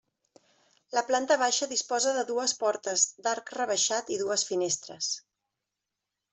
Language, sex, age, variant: Catalan, female, 40-49, Central